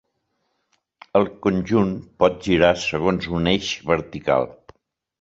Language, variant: Catalan, Central